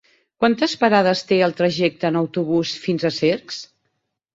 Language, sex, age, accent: Catalan, female, 50-59, balear; central